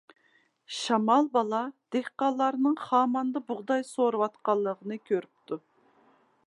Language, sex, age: Uyghur, female, 40-49